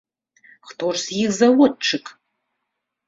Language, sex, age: Belarusian, female, 40-49